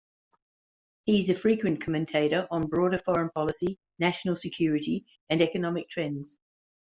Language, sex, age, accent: English, female, 50-59, Australian English